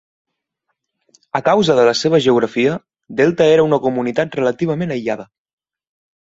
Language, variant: Catalan, Central